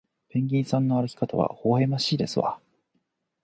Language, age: Japanese, 40-49